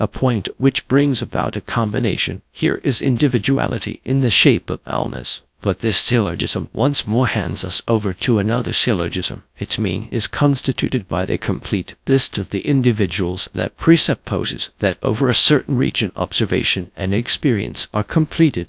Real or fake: fake